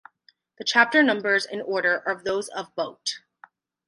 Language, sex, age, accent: English, female, 19-29, United States English